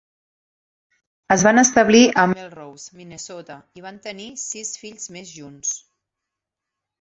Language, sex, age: Catalan, female, 40-49